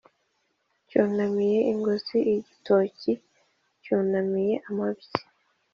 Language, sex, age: Kinyarwanda, female, 19-29